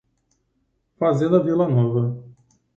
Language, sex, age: Portuguese, male, 60-69